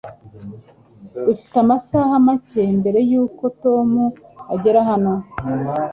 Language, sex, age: Kinyarwanda, female, 40-49